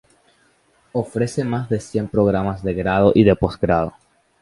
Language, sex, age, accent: Spanish, male, under 19, América central